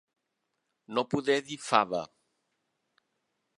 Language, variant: Catalan, Nord-Occidental